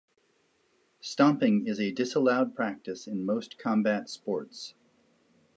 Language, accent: English, United States English